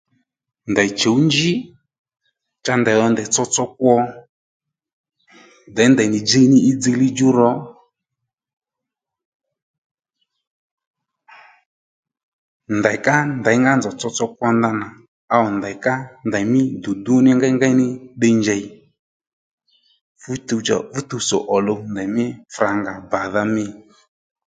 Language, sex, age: Lendu, male, 30-39